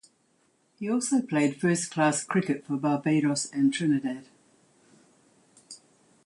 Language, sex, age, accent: English, female, 70-79, New Zealand English